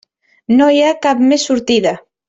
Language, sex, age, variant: Catalan, female, 19-29, Central